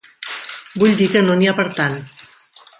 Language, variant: Catalan, Central